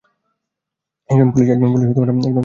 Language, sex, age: Bengali, male, 19-29